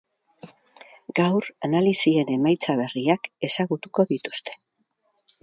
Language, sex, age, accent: Basque, female, 70-79, Mendebalekoa (Araba, Bizkaia, Gipuzkoako mendebaleko herri batzuk)